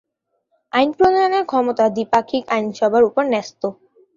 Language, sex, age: Bengali, female, 30-39